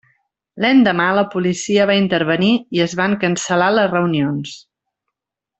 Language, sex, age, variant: Catalan, female, 40-49, Central